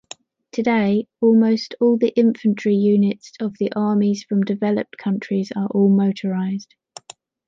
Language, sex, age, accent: English, female, 30-39, England English